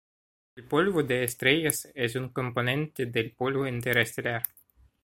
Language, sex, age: Spanish, male, 19-29